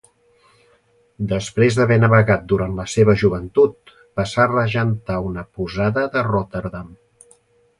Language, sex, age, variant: Catalan, male, 50-59, Central